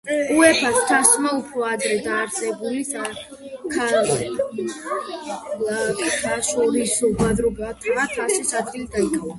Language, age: Georgian, 19-29